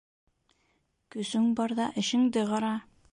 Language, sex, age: Bashkir, female, 50-59